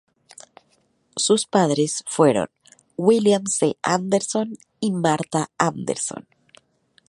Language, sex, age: Spanish, female, 30-39